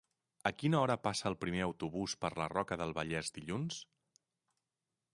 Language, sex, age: Catalan, male, 40-49